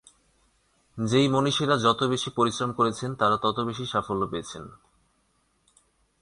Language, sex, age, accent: Bengali, male, 19-29, Bangladeshi